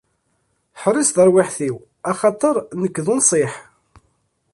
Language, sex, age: Kabyle, male, 30-39